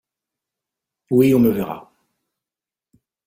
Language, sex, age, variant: French, male, 40-49, Français de métropole